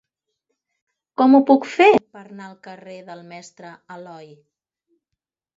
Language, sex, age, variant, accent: Catalan, female, 40-49, Central, central